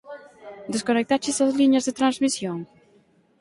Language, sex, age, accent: Galician, female, 19-29, Atlántico (seseo e gheada)